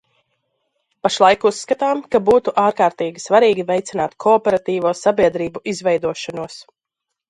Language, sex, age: Latvian, female, 19-29